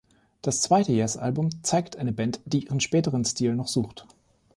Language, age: German, 30-39